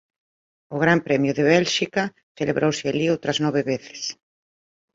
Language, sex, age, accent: Galician, female, 50-59, Normativo (estándar)